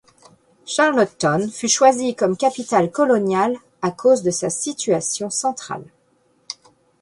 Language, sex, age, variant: French, female, 50-59, Français de métropole